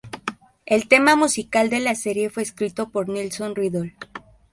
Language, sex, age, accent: Spanish, female, 19-29, México